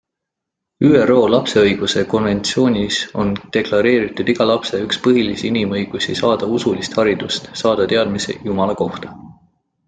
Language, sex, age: Estonian, male, 19-29